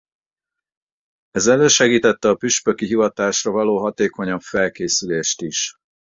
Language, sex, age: Hungarian, male, 40-49